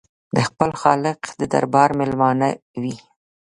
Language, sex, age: Pashto, female, 50-59